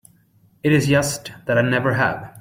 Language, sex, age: English, male, 30-39